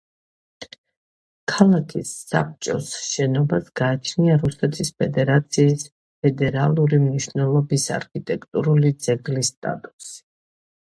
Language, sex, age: Georgian, female, 50-59